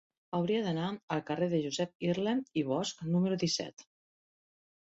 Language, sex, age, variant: Catalan, female, 50-59, Septentrional